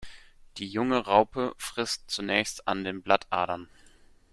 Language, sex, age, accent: German, male, 19-29, Deutschland Deutsch